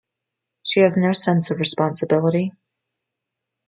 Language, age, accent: English, 19-29, United States English